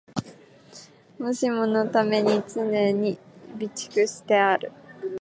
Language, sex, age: Japanese, female, 19-29